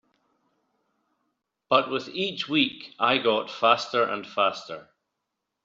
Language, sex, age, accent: English, male, 50-59, Scottish English